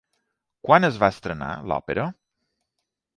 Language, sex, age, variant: Catalan, male, 40-49, Balear